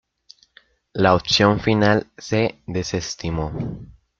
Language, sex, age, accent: Spanish, male, 19-29, Andino-Pacífico: Colombia, Perú, Ecuador, oeste de Bolivia y Venezuela andina